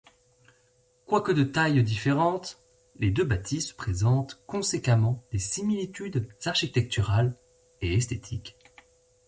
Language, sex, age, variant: French, female, 19-29, Français de métropole